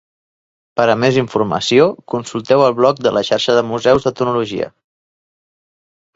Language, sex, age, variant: Catalan, male, 19-29, Central